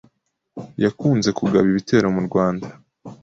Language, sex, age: Kinyarwanda, male, 30-39